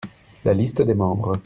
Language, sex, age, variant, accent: French, male, 30-39, Français d'Europe, Français de Belgique